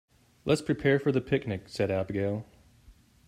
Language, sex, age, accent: English, male, 30-39, United States English